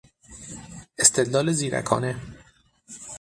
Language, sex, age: Persian, male, 30-39